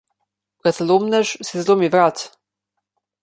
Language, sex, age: Slovenian, female, under 19